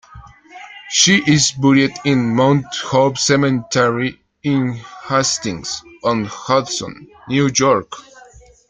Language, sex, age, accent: English, male, 19-29, United States English